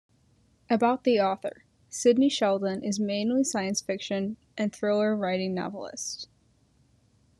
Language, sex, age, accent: English, female, under 19, United States English